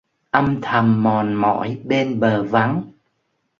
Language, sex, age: Vietnamese, male, 60-69